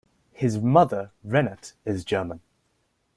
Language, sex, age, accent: English, male, 19-29, England English